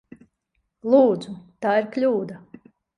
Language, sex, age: Latvian, female, 40-49